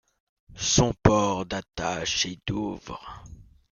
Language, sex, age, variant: French, male, under 19, Français de métropole